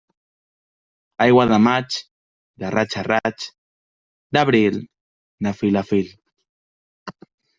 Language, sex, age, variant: Catalan, male, under 19, Central